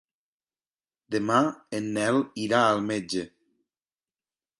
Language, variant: Catalan, Nord-Occidental